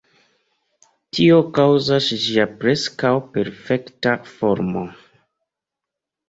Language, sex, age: Esperanto, male, 30-39